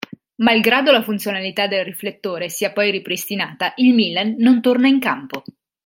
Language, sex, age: Italian, female, 30-39